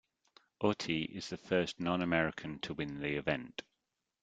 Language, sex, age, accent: English, male, 40-49, England English